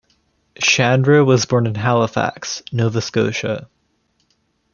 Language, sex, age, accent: English, male, 19-29, Canadian English